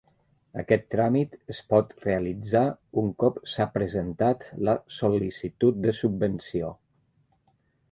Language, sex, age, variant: Catalan, male, 50-59, Nord-Occidental